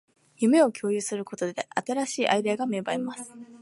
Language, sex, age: Japanese, female, 19-29